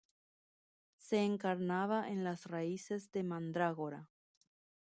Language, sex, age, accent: Spanish, female, 30-39, Rioplatense: Argentina, Uruguay, este de Bolivia, Paraguay